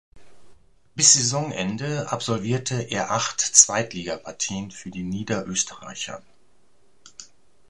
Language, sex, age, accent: German, male, 60-69, Deutschland Deutsch